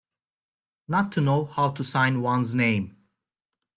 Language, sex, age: English, male, 30-39